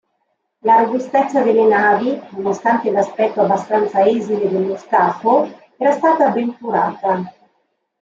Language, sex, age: Italian, female, 40-49